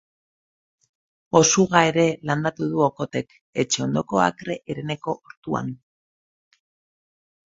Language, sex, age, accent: Basque, female, 40-49, Erdialdekoa edo Nafarra (Gipuzkoa, Nafarroa)